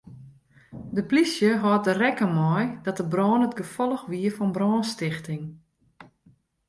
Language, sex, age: Western Frisian, female, 40-49